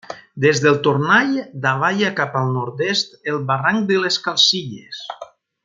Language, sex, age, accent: Catalan, male, 40-49, valencià